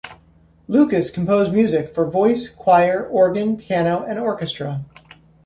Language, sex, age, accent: English, male, 30-39, United States English